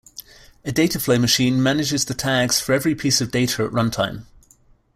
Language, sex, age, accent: English, male, 30-39, England English